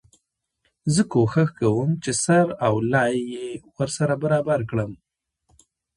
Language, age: Pashto, 30-39